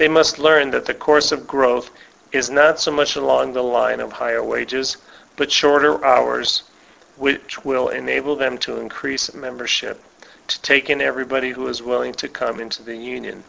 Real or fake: real